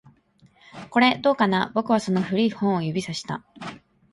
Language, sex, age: Japanese, female, 19-29